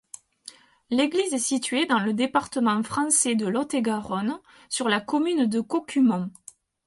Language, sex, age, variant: French, female, 30-39, Français de métropole